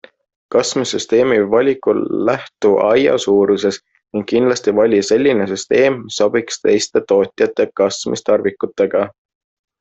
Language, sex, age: Estonian, male, 19-29